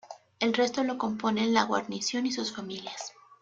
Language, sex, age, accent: Spanish, female, 19-29, México